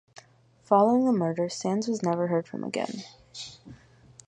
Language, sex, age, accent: English, female, under 19, United States English